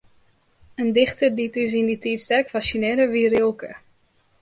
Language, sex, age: Western Frisian, female, 19-29